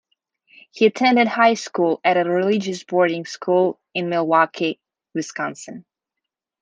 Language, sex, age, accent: English, female, 30-39, United States English